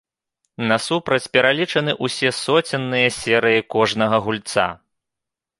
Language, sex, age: Belarusian, male, 30-39